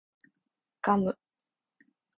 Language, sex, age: Japanese, female, 19-29